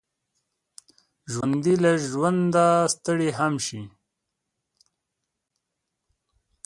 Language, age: Pashto, 19-29